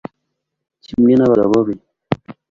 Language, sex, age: Kinyarwanda, male, 19-29